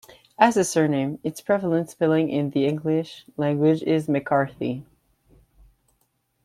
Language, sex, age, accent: English, male, 19-29, England English